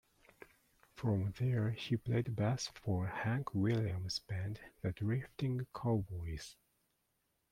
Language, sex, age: English, male, 40-49